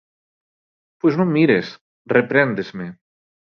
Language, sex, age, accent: Galician, male, 30-39, Normativo (estándar)